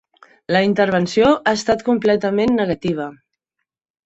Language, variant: Catalan, Central